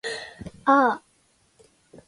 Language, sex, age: Japanese, female, 19-29